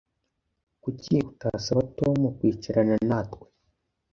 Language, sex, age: Kinyarwanda, male, under 19